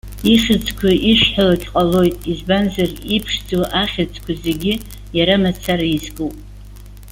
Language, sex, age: Abkhazian, female, 70-79